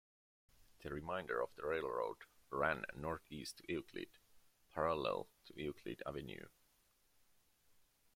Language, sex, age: English, male, 19-29